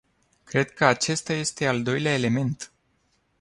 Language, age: Romanian, 19-29